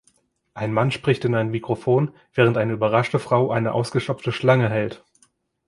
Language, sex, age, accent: German, male, 19-29, Deutschland Deutsch